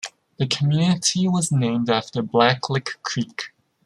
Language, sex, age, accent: English, male, 19-29, Canadian English